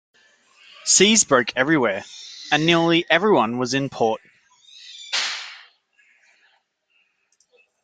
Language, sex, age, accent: English, male, 19-29, Australian English